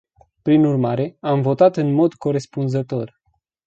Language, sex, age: Romanian, male, 19-29